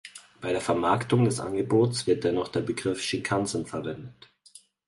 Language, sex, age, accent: German, male, 19-29, Deutschland Deutsch